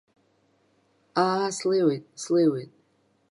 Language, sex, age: Abkhazian, female, 50-59